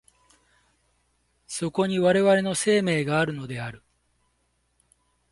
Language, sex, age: Japanese, male, 50-59